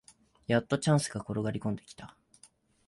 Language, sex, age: Japanese, male, 19-29